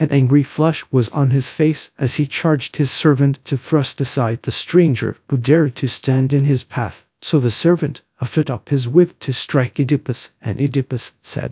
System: TTS, GradTTS